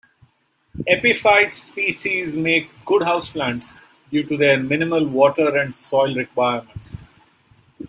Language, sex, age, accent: English, male, 50-59, India and South Asia (India, Pakistan, Sri Lanka)